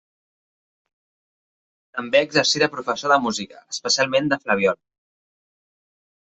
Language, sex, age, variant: Catalan, male, 19-29, Central